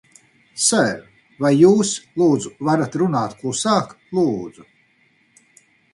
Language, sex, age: Latvian, male, 50-59